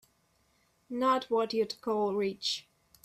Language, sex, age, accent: English, female, 19-29, United States English